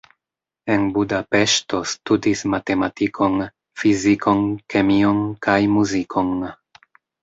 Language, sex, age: Esperanto, male, 30-39